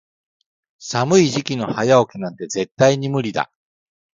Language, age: Japanese, 50-59